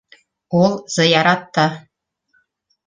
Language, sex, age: Bashkir, female, 50-59